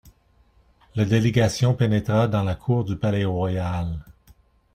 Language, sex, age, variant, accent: French, male, 50-59, Français d'Amérique du Nord, Français du Canada